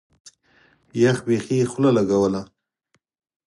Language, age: Pashto, 30-39